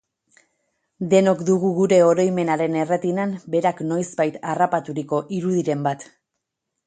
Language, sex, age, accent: Basque, female, 30-39, Mendebalekoa (Araba, Bizkaia, Gipuzkoako mendebaleko herri batzuk)